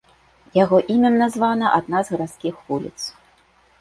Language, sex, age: Belarusian, female, 30-39